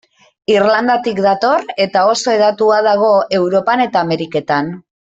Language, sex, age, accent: Basque, female, 30-39, Mendebalekoa (Araba, Bizkaia, Gipuzkoako mendebaleko herri batzuk)